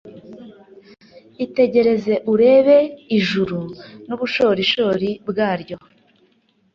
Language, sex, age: Kinyarwanda, female, 30-39